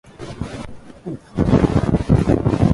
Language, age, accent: Chinese, 19-29, 出生地：上海市